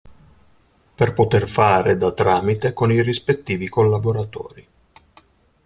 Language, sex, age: Italian, male, 50-59